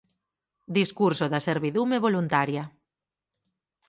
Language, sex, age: Galician, female, 30-39